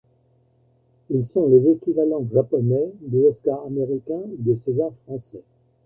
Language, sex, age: French, male, 70-79